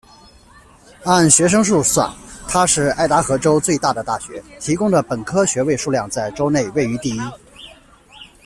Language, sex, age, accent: Chinese, male, 30-39, 出生地：江苏省